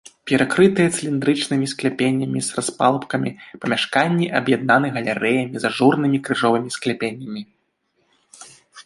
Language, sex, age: Belarusian, male, 19-29